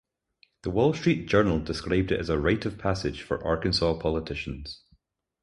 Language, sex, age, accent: English, male, 30-39, Scottish English